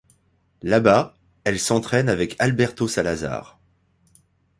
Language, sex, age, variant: French, male, 40-49, Français de métropole